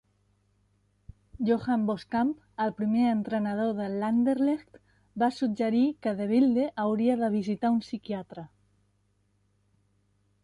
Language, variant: Catalan, Central